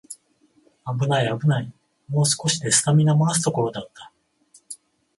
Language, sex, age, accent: Japanese, male, 40-49, 関西